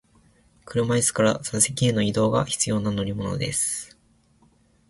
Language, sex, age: Japanese, male, under 19